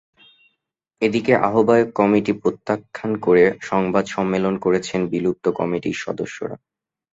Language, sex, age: Bengali, male, 19-29